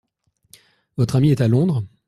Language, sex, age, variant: French, male, 30-39, Français de métropole